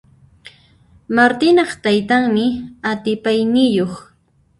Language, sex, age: Puno Quechua, female, 19-29